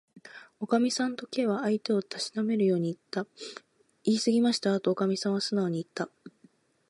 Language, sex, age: Japanese, female, 19-29